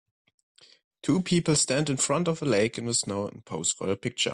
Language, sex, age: English, male, 19-29